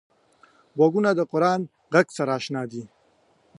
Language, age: Pashto, 19-29